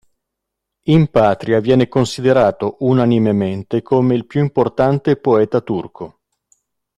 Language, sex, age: Italian, male, 50-59